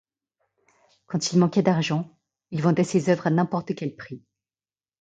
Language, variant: French, Français de métropole